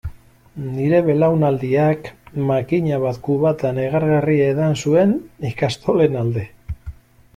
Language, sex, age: Basque, male, 60-69